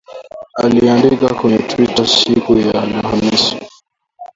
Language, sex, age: Swahili, male, under 19